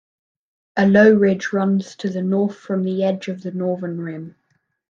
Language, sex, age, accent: English, male, under 19, Australian English